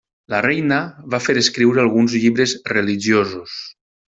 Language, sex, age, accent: Catalan, male, 30-39, valencià